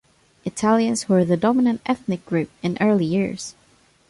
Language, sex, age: English, female, under 19